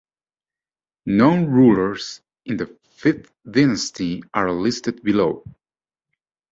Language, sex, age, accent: English, male, 40-49, United States English